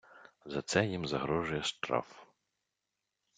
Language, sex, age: Ukrainian, male, 30-39